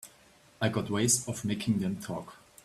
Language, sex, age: English, male, 30-39